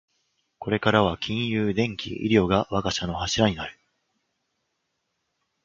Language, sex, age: Japanese, male, under 19